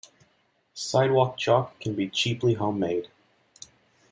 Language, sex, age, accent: English, male, 19-29, United States English